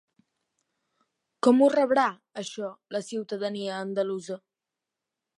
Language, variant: Catalan, Central